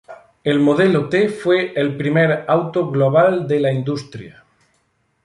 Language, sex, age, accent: Spanish, male, 19-29, España: Sur peninsular (Andalucia, Extremadura, Murcia)